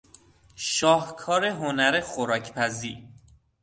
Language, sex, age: Persian, male, 19-29